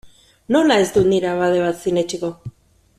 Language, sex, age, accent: Basque, female, 40-49, Mendebalekoa (Araba, Bizkaia, Gipuzkoako mendebaleko herri batzuk)